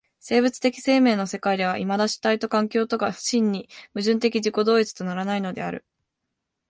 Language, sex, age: Japanese, female, under 19